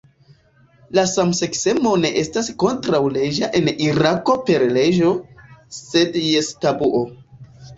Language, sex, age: Esperanto, male, 19-29